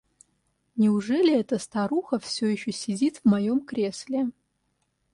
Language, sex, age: Russian, female, 30-39